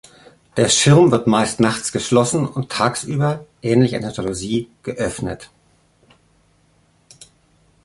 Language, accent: German, Deutschland Deutsch